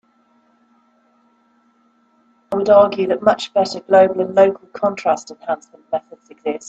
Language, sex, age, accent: English, female, 50-59, England English